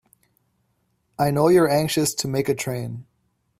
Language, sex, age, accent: English, male, 19-29, Canadian English